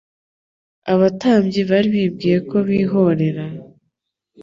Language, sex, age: Kinyarwanda, female, 19-29